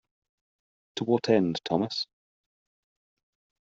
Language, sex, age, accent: English, male, 50-59, England English